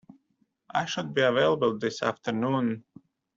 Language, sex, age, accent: English, male, 40-49, Australian English